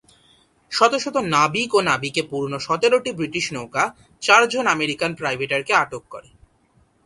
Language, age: Bengali, 19-29